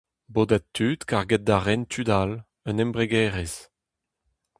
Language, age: Breton, 30-39